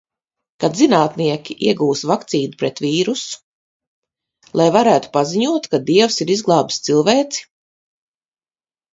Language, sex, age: Latvian, female, 50-59